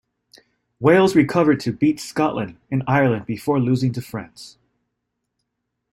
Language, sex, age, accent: English, male, 30-39, United States English